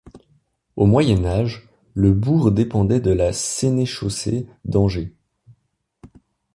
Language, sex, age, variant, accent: French, male, 19-29, Français d'Europe, Français de Suisse